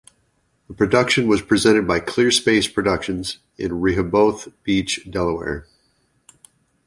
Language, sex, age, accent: English, male, 50-59, United States English